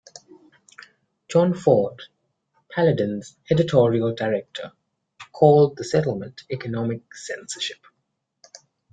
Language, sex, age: English, male, 30-39